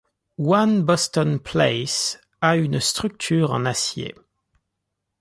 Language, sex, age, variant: French, male, 19-29, Français de métropole